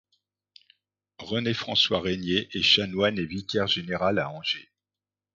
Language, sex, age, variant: French, male, 50-59, Français de métropole